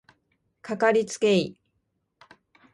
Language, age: Japanese, 40-49